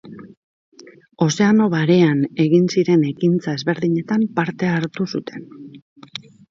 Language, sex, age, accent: Basque, female, 40-49, Mendebalekoa (Araba, Bizkaia, Gipuzkoako mendebaleko herri batzuk)